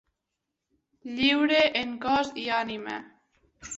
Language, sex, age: Catalan, male, 50-59